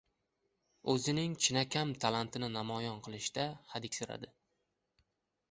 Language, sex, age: Uzbek, male, 19-29